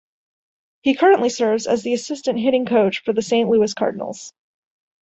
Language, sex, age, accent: English, female, 19-29, United States English